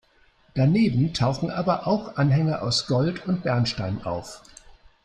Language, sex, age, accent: German, male, 60-69, Deutschland Deutsch